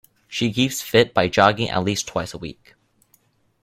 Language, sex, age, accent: English, male, under 19, United States English